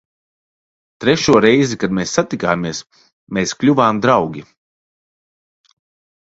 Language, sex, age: Latvian, male, 30-39